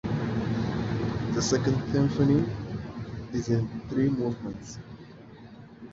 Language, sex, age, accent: English, male, 19-29, United States English